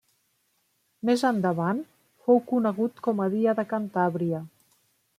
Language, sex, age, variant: Catalan, female, 50-59, Central